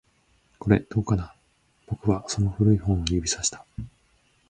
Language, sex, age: Japanese, male, 30-39